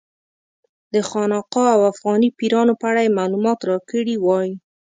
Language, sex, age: Pashto, female, 19-29